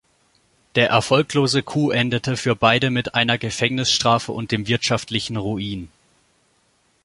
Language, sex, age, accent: German, male, 19-29, Deutschland Deutsch